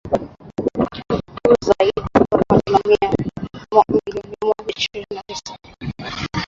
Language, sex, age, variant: Swahili, female, 19-29, Kiswahili Sanifu (EA)